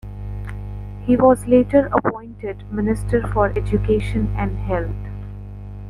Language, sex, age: English, female, 19-29